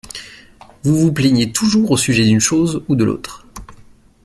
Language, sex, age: French, male, 19-29